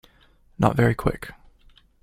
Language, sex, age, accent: English, male, 19-29, Canadian English